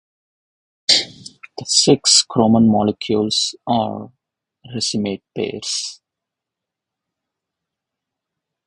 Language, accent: English, India and South Asia (India, Pakistan, Sri Lanka)